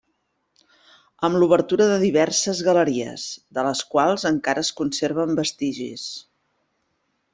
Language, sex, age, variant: Catalan, female, 50-59, Central